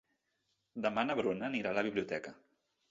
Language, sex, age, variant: Catalan, male, 30-39, Central